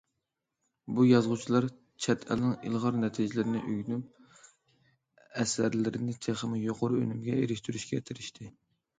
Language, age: Uyghur, 19-29